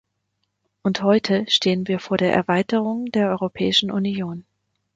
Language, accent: German, Deutschland Deutsch